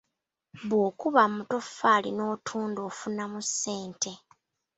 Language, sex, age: Ganda, female, 30-39